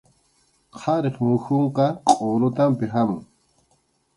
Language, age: Arequipa-La Unión Quechua, 19-29